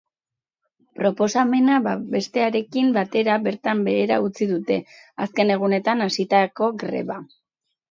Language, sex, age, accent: Basque, female, 40-49, Mendebalekoa (Araba, Bizkaia, Gipuzkoako mendebaleko herri batzuk)